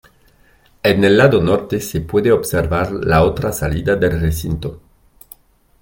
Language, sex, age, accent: Spanish, male, 40-49, Andino-Pacífico: Colombia, Perú, Ecuador, oeste de Bolivia y Venezuela andina